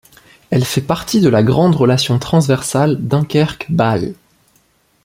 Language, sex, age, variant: French, male, 19-29, Français de métropole